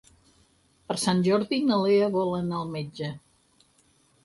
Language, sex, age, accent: Catalan, female, 60-69, Empordanès